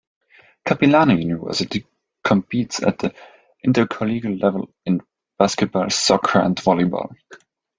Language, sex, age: English, male, 19-29